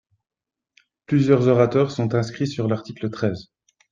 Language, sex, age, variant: French, male, 30-39, Français de métropole